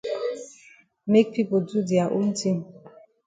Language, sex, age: Cameroon Pidgin, female, 40-49